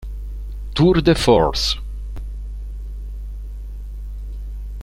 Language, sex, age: Italian, male, 60-69